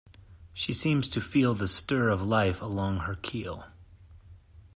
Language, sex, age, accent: English, male, 30-39, United States English